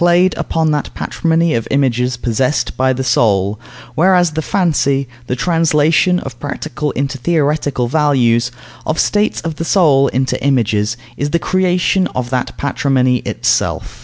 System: none